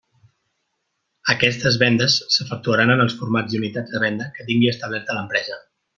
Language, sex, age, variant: Catalan, male, 30-39, Central